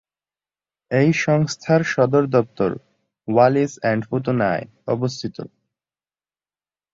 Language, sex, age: Bengali, male, 19-29